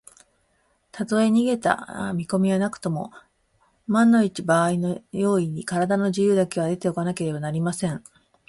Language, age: Japanese, 40-49